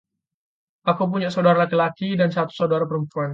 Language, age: Indonesian, 19-29